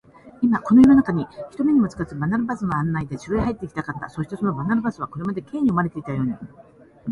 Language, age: Japanese, 60-69